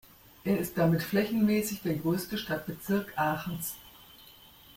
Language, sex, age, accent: German, female, 50-59, Deutschland Deutsch